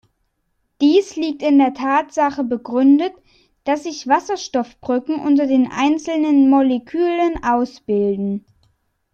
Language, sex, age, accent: German, male, under 19, Deutschland Deutsch